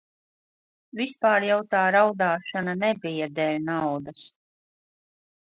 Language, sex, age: Latvian, female, 40-49